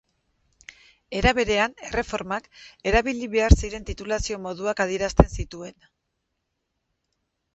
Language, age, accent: Basque, 50-59, Mendebalekoa (Araba, Bizkaia, Gipuzkoako mendebaleko herri batzuk)